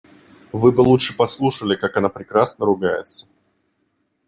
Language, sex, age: Russian, male, 19-29